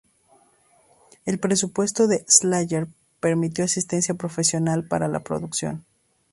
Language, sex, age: Spanish, female, 30-39